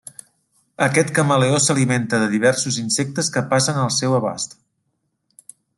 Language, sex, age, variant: Catalan, male, 40-49, Central